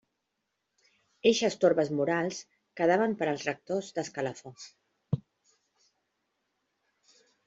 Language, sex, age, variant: Catalan, female, 40-49, Central